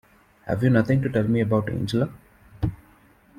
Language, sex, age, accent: English, male, 19-29, India and South Asia (India, Pakistan, Sri Lanka)